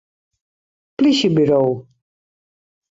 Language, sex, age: Western Frisian, female, 50-59